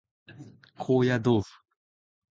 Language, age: Japanese, 19-29